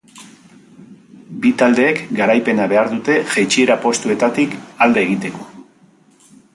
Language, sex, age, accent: Basque, male, 50-59, Mendebalekoa (Araba, Bizkaia, Gipuzkoako mendebaleko herri batzuk)